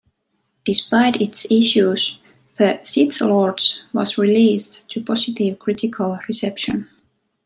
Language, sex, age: English, female, 19-29